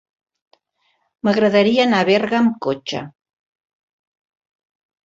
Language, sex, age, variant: Catalan, female, 60-69, Central